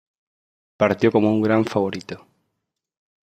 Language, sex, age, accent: Spanish, male, 19-29, Rioplatense: Argentina, Uruguay, este de Bolivia, Paraguay